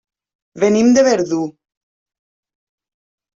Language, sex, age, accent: Catalan, female, 50-59, valencià